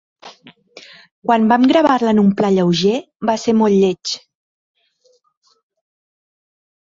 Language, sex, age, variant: Catalan, female, 30-39, Central